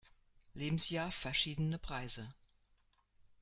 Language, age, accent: German, 60-69, Deutschland Deutsch